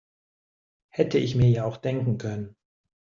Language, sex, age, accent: German, male, 40-49, Deutschland Deutsch